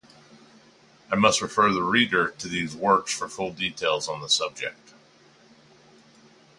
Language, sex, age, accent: English, male, 40-49, United States English